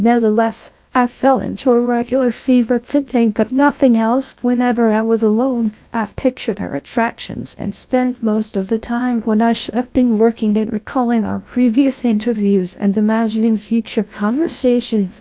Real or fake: fake